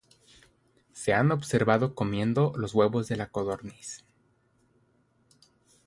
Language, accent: Spanish, México